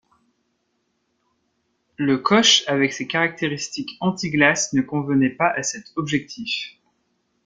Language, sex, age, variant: French, male, 19-29, Français de métropole